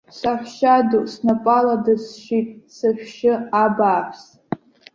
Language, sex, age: Abkhazian, female, under 19